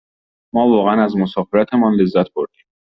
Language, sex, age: Persian, male, 19-29